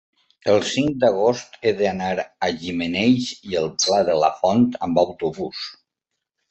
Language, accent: Catalan, valencià